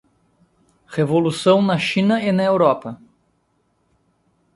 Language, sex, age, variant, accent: Portuguese, male, 30-39, Portuguese (Brasil), Gaucho